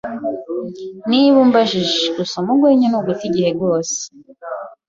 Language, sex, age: Kinyarwanda, female, 19-29